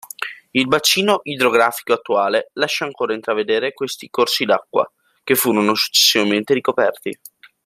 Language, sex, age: Italian, male, under 19